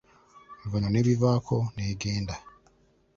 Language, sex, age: Ganda, male, 19-29